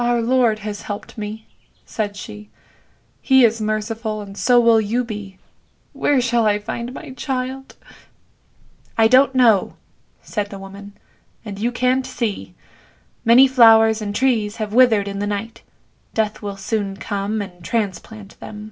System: none